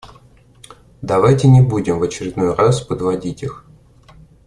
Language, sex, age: Russian, male, 30-39